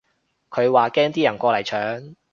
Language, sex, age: Cantonese, male, 19-29